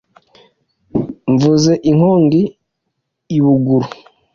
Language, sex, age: Kinyarwanda, male, 19-29